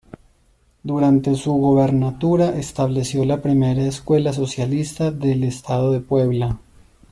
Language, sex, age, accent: Spanish, male, 30-39, Caribe: Cuba, Venezuela, Puerto Rico, República Dominicana, Panamá, Colombia caribeña, México caribeño, Costa del golfo de México